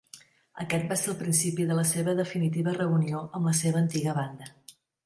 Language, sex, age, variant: Catalan, female, 50-59, Central